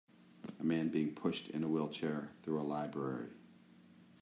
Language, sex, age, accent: English, male, 50-59, United States English